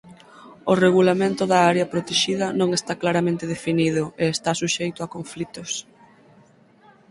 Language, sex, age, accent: Galician, female, 19-29, Atlántico (seseo e gheada)